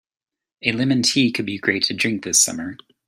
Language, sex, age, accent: English, male, 30-39, United States English